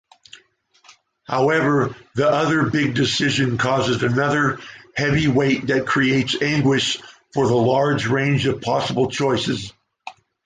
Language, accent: English, United States English